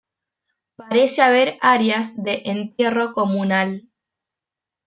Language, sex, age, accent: Spanish, female, under 19, Rioplatense: Argentina, Uruguay, este de Bolivia, Paraguay